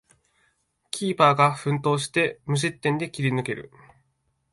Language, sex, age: Japanese, male, 19-29